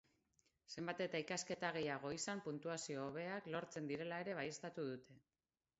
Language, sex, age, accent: Basque, female, 40-49, Mendebalekoa (Araba, Bizkaia, Gipuzkoako mendebaleko herri batzuk)